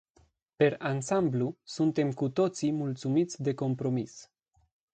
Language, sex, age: Romanian, male, 19-29